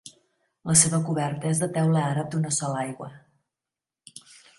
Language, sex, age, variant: Catalan, female, 50-59, Central